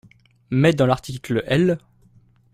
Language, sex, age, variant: French, male, under 19, Français de métropole